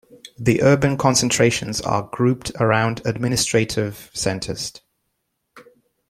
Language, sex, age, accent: English, male, 19-29, England English